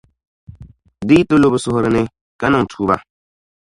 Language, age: Dagbani, 19-29